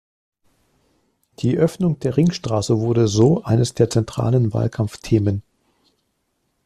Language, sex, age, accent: German, male, 50-59, Deutschland Deutsch